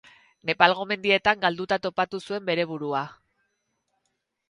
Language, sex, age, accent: Basque, female, 40-49, Erdialdekoa edo Nafarra (Gipuzkoa, Nafarroa)